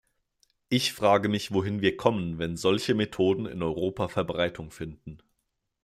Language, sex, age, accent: German, male, 19-29, Deutschland Deutsch